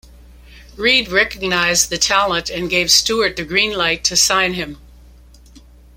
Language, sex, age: English, female, 70-79